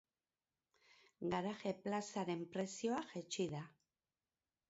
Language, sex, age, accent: Basque, female, 50-59, Erdialdekoa edo Nafarra (Gipuzkoa, Nafarroa)